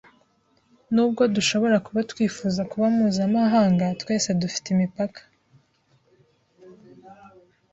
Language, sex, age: Kinyarwanda, female, 19-29